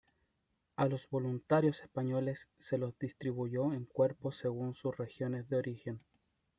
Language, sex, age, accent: Spanish, male, 30-39, Chileno: Chile, Cuyo